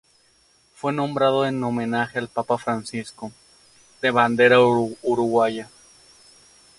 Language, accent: Spanish, México